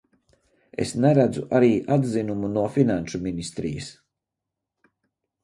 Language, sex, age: Latvian, male, 50-59